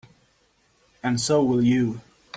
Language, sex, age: English, male, 30-39